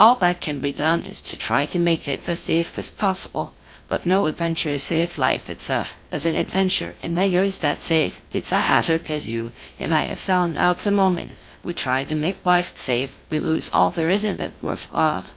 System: TTS, GlowTTS